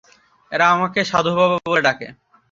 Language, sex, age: Bengali, male, 19-29